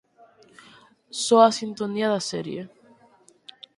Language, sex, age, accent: Galician, female, 19-29, Normativo (estándar)